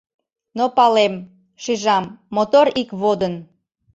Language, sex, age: Mari, female, 30-39